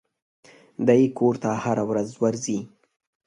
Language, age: Pashto, 19-29